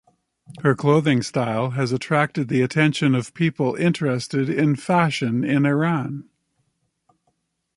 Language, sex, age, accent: English, male, 60-69, Canadian English